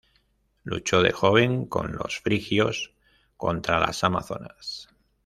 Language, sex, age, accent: Spanish, male, 50-59, España: Norte peninsular (Asturias, Castilla y León, Cantabria, País Vasco, Navarra, Aragón, La Rioja, Guadalajara, Cuenca)